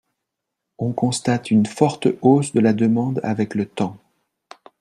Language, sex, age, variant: French, male, 40-49, Français de métropole